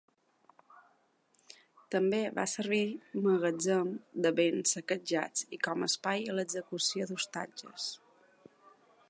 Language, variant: Catalan, Balear